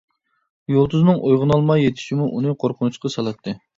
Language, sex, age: Uyghur, male, 30-39